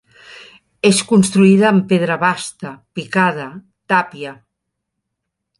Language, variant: Catalan, Central